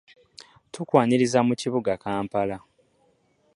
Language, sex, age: Ganda, male, 30-39